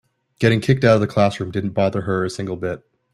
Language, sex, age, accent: English, male, 30-39, United States English